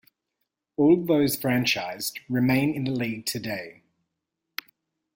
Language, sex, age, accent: English, male, 30-39, Australian English